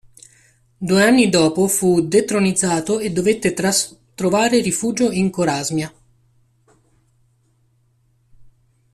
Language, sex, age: Italian, male, 30-39